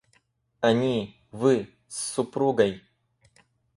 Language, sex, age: Russian, male, 19-29